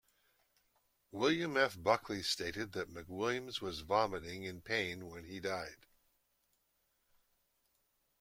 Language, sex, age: English, male, 60-69